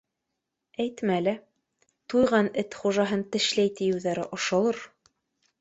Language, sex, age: Bashkir, female, 30-39